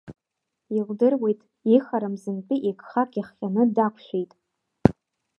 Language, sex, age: Abkhazian, female, 19-29